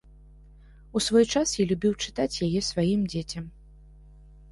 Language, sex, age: Belarusian, female, 30-39